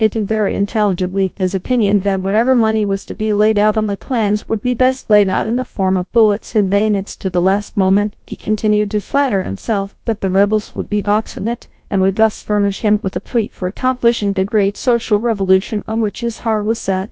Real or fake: fake